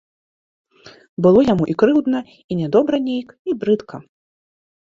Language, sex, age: Belarusian, female, 19-29